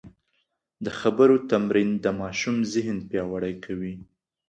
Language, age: Pashto, 19-29